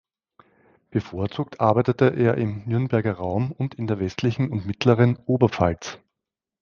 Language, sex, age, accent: German, male, 40-49, Österreichisches Deutsch